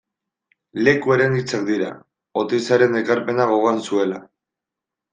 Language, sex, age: Basque, male, 19-29